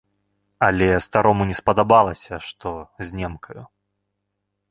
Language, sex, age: Belarusian, male, 19-29